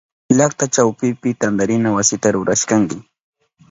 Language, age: Southern Pastaza Quechua, 30-39